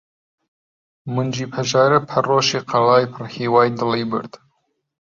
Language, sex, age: Central Kurdish, male, 30-39